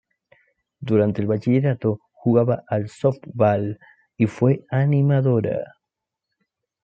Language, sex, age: Spanish, male, 19-29